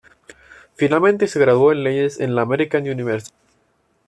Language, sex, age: Spanish, male, 19-29